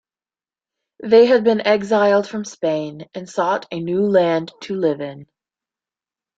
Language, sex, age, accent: English, female, under 19, United States English